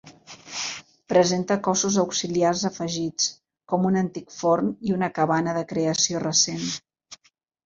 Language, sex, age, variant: Catalan, female, 60-69, Central